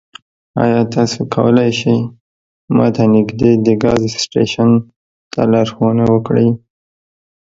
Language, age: Pashto, 19-29